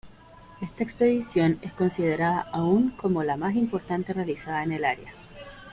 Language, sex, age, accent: Spanish, female, 40-49, Chileno: Chile, Cuyo